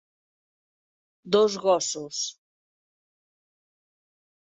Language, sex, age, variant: Catalan, female, 60-69, Central